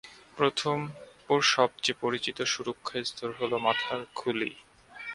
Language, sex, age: Bengali, male, 19-29